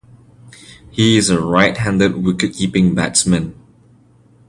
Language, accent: English, Malaysian English